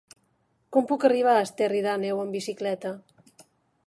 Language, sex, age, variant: Catalan, female, 50-59, Central